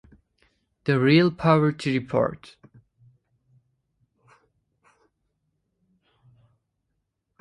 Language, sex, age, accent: English, male, 19-29, United States English